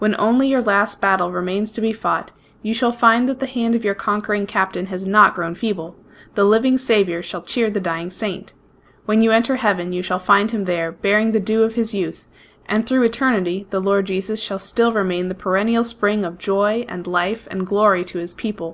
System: none